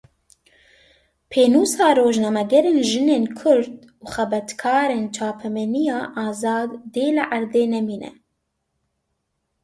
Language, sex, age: Kurdish, female, 19-29